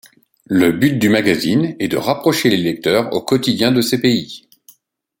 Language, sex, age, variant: French, male, 40-49, Français de métropole